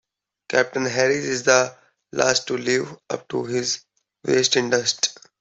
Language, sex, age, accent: English, male, 19-29, India and South Asia (India, Pakistan, Sri Lanka)